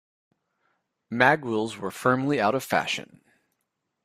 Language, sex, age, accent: English, male, 19-29, United States English